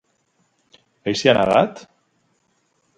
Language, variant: Catalan, Central